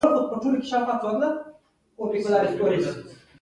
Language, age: Pashto, under 19